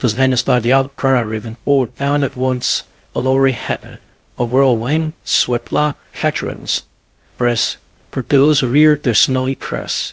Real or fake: fake